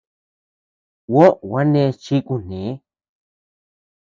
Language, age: Tepeuxila Cuicatec, under 19